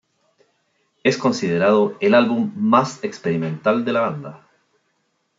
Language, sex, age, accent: Spanish, male, 30-39, Chileno: Chile, Cuyo